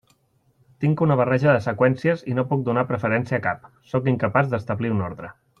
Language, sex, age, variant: Catalan, male, 30-39, Central